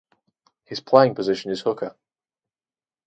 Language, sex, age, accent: English, male, under 19, England English